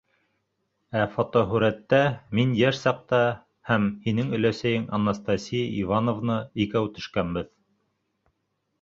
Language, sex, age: Bashkir, male, 30-39